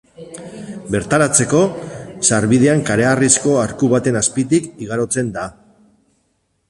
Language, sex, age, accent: Basque, male, 50-59, Mendebalekoa (Araba, Bizkaia, Gipuzkoako mendebaleko herri batzuk)